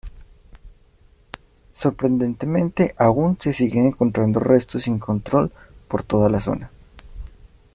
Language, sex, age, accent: Spanish, male, 19-29, Andino-Pacífico: Colombia, Perú, Ecuador, oeste de Bolivia y Venezuela andina